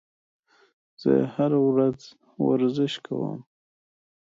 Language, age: Pashto, 19-29